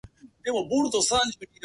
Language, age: Japanese, 30-39